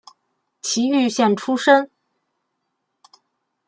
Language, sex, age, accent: Chinese, female, 19-29, 出生地：河北省